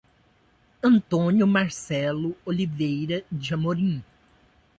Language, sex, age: Portuguese, male, 19-29